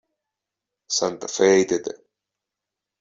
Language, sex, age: Spanish, male, 19-29